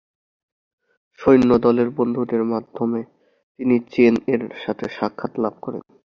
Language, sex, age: Bengali, male, 19-29